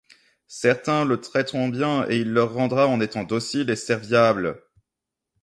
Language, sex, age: French, male, 30-39